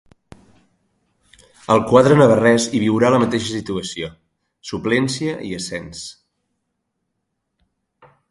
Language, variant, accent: Catalan, Central, central